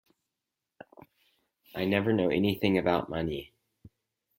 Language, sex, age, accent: English, male, under 19, United States English